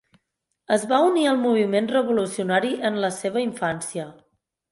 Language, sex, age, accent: Catalan, female, 30-39, Oriental